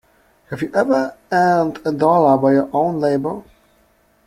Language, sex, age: English, male, 30-39